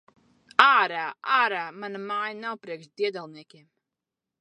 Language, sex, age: Latvian, female, 19-29